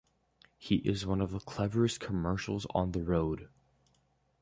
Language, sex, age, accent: English, male, under 19, United States English